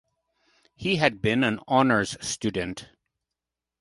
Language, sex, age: English, male, 50-59